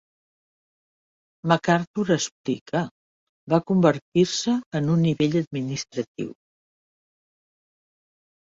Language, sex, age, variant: Catalan, female, 60-69, Central